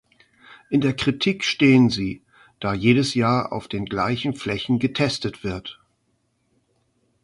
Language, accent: German, Deutschland Deutsch